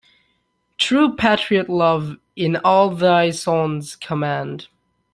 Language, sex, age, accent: English, male, 19-29, United States English